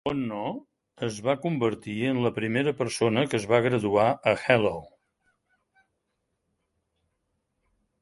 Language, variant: Catalan, Central